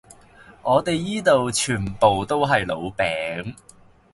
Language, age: Cantonese, 30-39